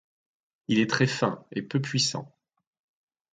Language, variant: French, Français de métropole